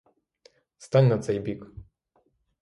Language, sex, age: Ukrainian, male, 30-39